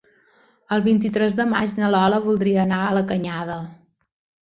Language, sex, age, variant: Catalan, female, 40-49, Balear